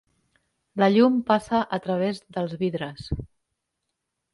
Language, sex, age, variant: Catalan, female, 40-49, Central